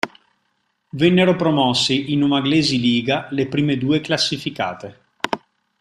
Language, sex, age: Italian, male, 30-39